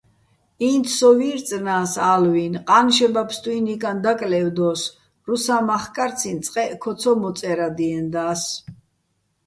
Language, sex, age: Bats, female, 60-69